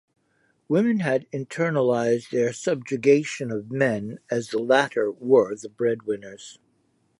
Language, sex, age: English, male, 70-79